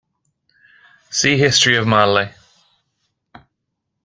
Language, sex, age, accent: English, male, 19-29, England English